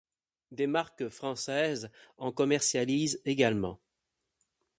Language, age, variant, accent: French, 30-39, Français d'Amérique du Nord, Français du Canada